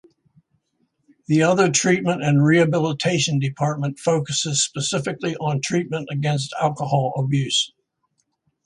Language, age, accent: English, 60-69, United States English